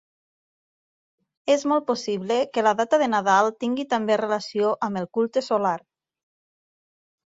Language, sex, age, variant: Catalan, female, 30-39, Nord-Occidental